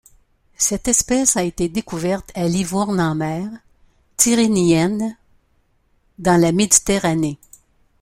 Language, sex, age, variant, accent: French, female, 70-79, Français d'Amérique du Nord, Français du Canada